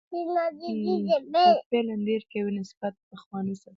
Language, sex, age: Pashto, female, 19-29